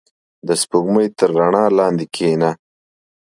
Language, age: Pashto, 30-39